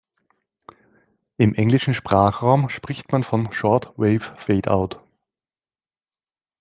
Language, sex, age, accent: German, male, 40-49, Österreichisches Deutsch